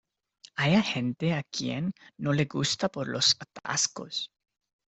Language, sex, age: Spanish, male, 19-29